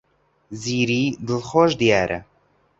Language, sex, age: Central Kurdish, male, 19-29